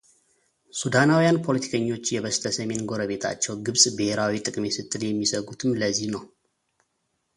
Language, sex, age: Amharic, male, 30-39